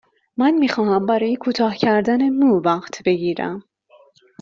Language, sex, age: Persian, female, 19-29